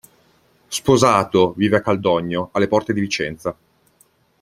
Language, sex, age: Italian, male, 30-39